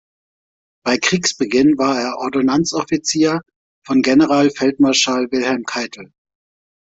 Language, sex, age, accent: German, male, 40-49, Deutschland Deutsch